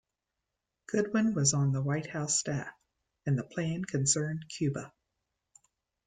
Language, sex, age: English, female, 50-59